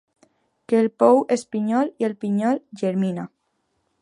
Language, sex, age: Catalan, female, under 19